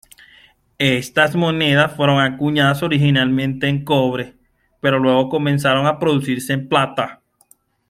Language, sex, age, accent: Spanish, male, 30-39, Caribe: Cuba, Venezuela, Puerto Rico, República Dominicana, Panamá, Colombia caribeña, México caribeño, Costa del golfo de México